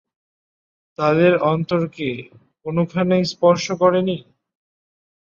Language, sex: Bengali, male